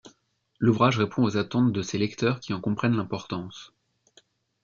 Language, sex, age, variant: French, male, under 19, Français de métropole